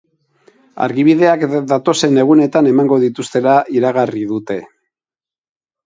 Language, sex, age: Basque, male, 50-59